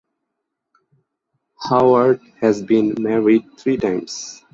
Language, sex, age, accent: English, male, 19-29, United States English